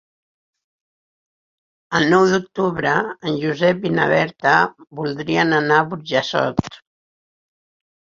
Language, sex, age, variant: Catalan, female, 70-79, Central